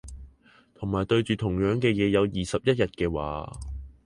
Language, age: Cantonese, 19-29